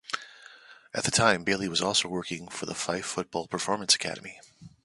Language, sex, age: English, male, 40-49